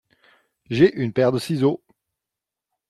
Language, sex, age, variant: French, male, 40-49, Français d'Europe